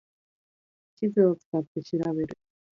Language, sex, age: Japanese, female, 30-39